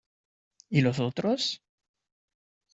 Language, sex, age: Spanish, male, 19-29